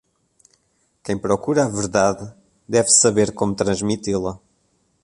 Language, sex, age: Portuguese, male, 19-29